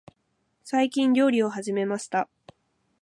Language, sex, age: Japanese, female, 19-29